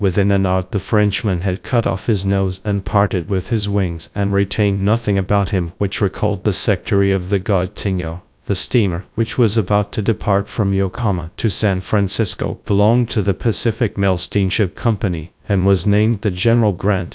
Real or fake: fake